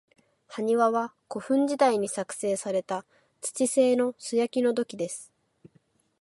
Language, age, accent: Japanese, 19-29, 標準語